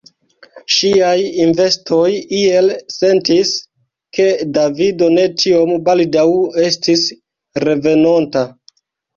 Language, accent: Esperanto, Internacia